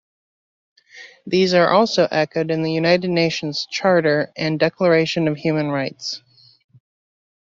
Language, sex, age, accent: English, female, 30-39, United States English